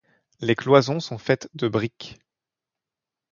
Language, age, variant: French, 19-29, Français de métropole